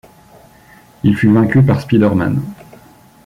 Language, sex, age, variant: French, male, 30-39, Français de métropole